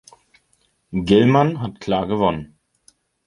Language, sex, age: German, male, 19-29